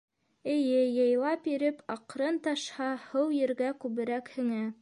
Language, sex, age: Bashkir, female, under 19